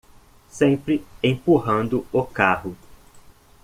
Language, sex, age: Portuguese, male, 30-39